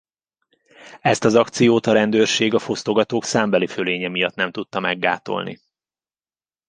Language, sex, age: Hungarian, male, 30-39